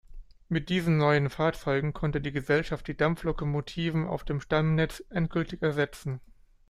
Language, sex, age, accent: German, male, 30-39, Deutschland Deutsch